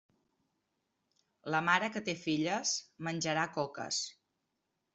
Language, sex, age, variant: Catalan, female, 40-49, Central